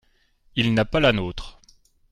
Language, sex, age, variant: French, male, 40-49, Français de métropole